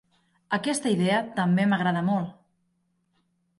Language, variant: Catalan, Septentrional